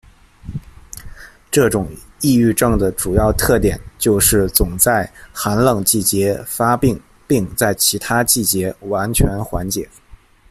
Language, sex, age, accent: Chinese, male, 19-29, 出生地：河北省